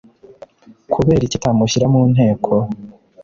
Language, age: Kinyarwanda, 19-29